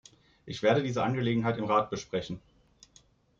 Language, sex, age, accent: German, male, 19-29, Deutschland Deutsch